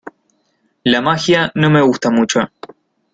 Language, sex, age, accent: Spanish, male, 19-29, Rioplatense: Argentina, Uruguay, este de Bolivia, Paraguay